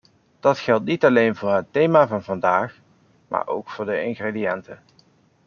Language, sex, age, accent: Dutch, male, 30-39, Nederlands Nederlands